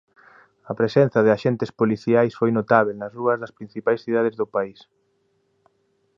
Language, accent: Galician, Oriental (común en zona oriental)